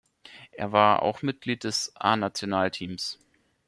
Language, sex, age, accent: German, male, 19-29, Deutschland Deutsch